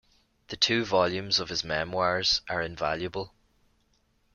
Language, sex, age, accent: English, male, 30-39, Irish English